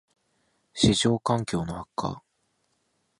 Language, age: Japanese, 19-29